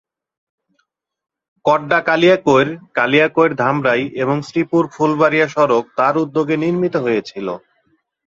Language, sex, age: Bengali, male, 19-29